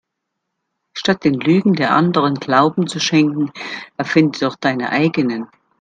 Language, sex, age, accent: German, female, 50-59, Deutschland Deutsch